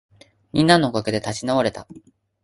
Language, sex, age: Japanese, male, 19-29